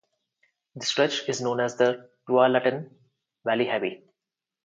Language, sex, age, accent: English, male, 19-29, India and South Asia (India, Pakistan, Sri Lanka)